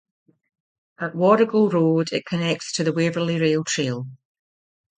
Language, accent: English, Scottish English